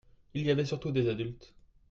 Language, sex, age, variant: French, male, 30-39, Français de métropole